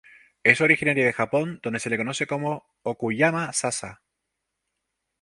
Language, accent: Spanish, España: Islas Canarias